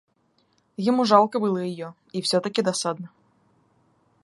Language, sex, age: Russian, female, 19-29